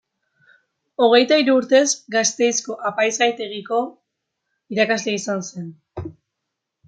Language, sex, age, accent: Basque, female, under 19, Erdialdekoa edo Nafarra (Gipuzkoa, Nafarroa)